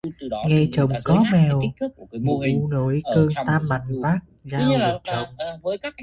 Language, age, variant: Vietnamese, 19-29, Hà Nội